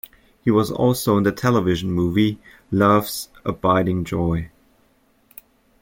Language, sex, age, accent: English, male, 19-29, United States English